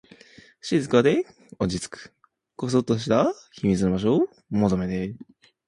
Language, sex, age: Japanese, male, under 19